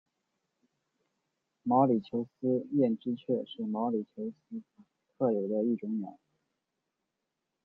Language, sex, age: Chinese, male, 19-29